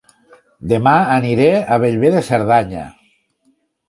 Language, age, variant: Catalan, 60-69, Tortosí